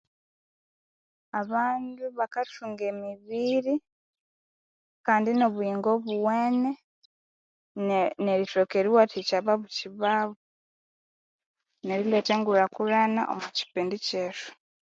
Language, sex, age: Konzo, female, 19-29